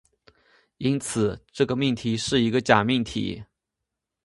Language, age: Chinese, 19-29